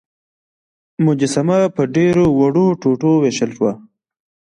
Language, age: Pashto, 19-29